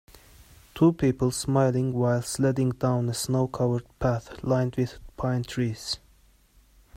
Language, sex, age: English, male, 19-29